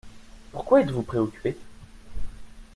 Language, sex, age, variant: French, male, 19-29, Français de métropole